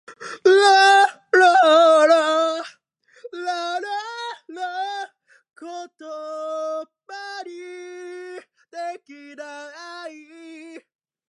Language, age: Japanese, under 19